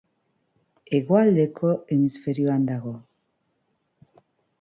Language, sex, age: Basque, female, 40-49